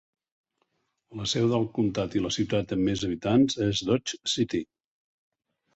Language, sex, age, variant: Catalan, male, 50-59, Nord-Occidental